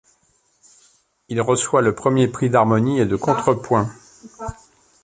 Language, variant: French, Français de métropole